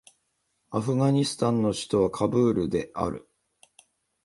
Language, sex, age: Japanese, male, 40-49